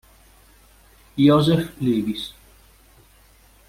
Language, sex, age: Italian, male, 40-49